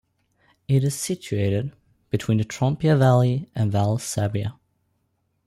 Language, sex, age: English, male, under 19